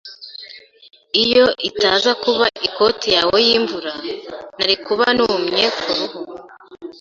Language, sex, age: Kinyarwanda, female, 19-29